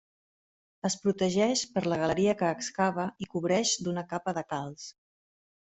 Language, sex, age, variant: Catalan, female, 30-39, Central